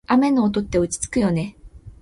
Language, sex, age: Japanese, female, 19-29